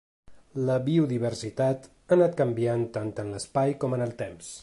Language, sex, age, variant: Catalan, male, 30-39, Central